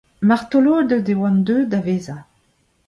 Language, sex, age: Breton, female, 50-59